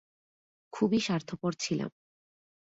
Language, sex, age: Bengali, female, 19-29